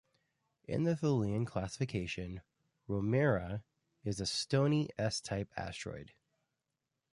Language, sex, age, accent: English, male, 30-39, United States English